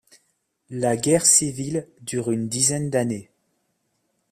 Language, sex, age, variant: French, male, 40-49, Français de métropole